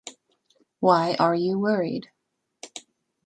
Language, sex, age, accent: English, female, 19-29, Canadian English